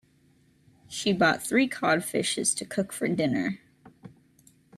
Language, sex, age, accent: English, female, 19-29, United States English